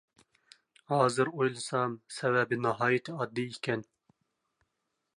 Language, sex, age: Uyghur, male, 19-29